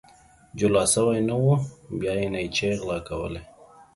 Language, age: Pashto, 30-39